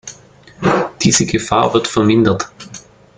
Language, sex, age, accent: German, male, 30-39, Deutschland Deutsch